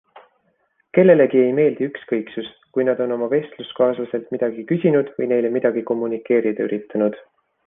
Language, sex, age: Estonian, male, 30-39